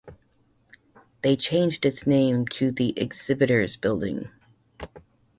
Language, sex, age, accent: English, female, 50-59, United States English